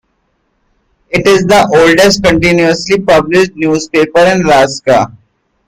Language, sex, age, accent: English, male, under 19, India and South Asia (India, Pakistan, Sri Lanka)